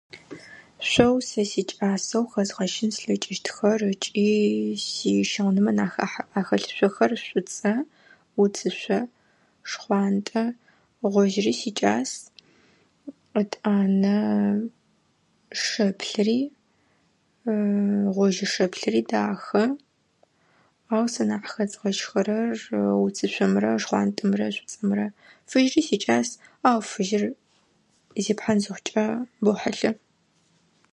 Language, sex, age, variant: Adyghe, female, 19-29, Адыгабзэ (Кирил, пстэумэ зэдыряе)